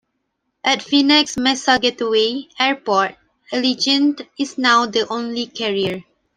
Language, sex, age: English, female, 19-29